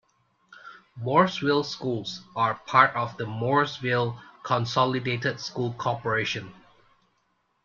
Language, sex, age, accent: English, male, 40-49, Malaysian English